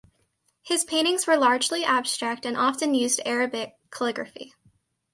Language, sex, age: English, female, under 19